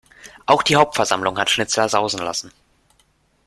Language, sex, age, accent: German, male, under 19, Deutschland Deutsch